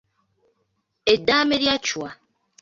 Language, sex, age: Ganda, female, 19-29